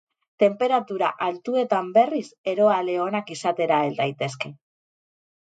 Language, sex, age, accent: Basque, female, 30-39, Mendebalekoa (Araba, Bizkaia, Gipuzkoako mendebaleko herri batzuk)